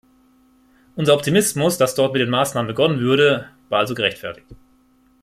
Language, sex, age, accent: German, male, 30-39, Deutschland Deutsch